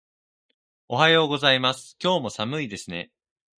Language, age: Japanese, 19-29